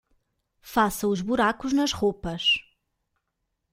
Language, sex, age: Portuguese, female, 30-39